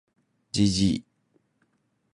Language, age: Japanese, 19-29